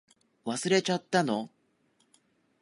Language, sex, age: Japanese, male, 19-29